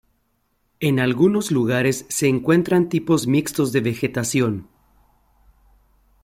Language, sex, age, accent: Spanish, male, 30-39, México